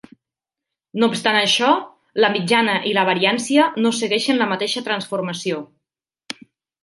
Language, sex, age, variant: Catalan, female, 30-39, Nord-Occidental